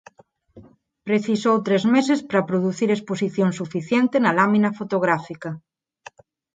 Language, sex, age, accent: Galician, female, 40-49, Neofalante